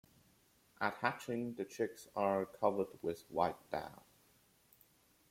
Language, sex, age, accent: English, male, under 19, England English